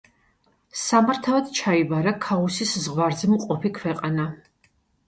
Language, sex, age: Georgian, female, 50-59